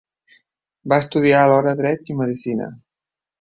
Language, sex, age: Catalan, male, 30-39